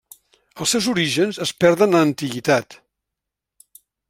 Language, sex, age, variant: Catalan, male, 70-79, Central